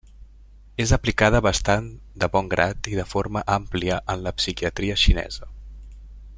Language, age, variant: Catalan, 19-29, Central